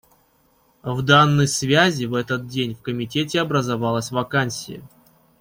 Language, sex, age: Russian, male, 30-39